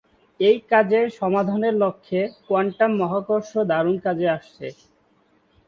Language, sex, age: Bengali, male, 19-29